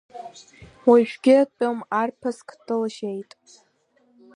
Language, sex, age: Abkhazian, female, under 19